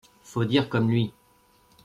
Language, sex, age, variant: French, male, 40-49, Français de métropole